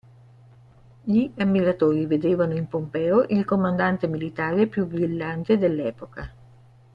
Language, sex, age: Italian, female, 70-79